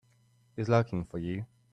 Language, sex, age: English, male, 19-29